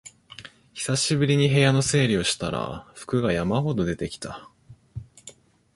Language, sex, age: Japanese, male, 19-29